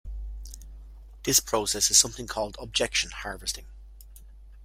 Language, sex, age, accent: English, male, 40-49, Irish English